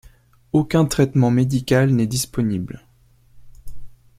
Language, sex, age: French, male, 19-29